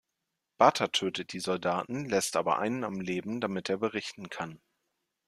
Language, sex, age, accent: German, male, 30-39, Deutschland Deutsch